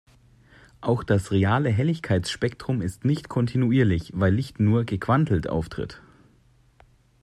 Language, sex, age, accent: German, male, 19-29, Deutschland Deutsch